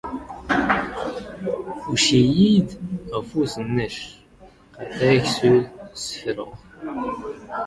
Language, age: Standard Moroccan Tamazight, 19-29